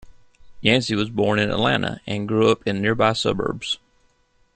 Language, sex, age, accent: English, male, 40-49, United States English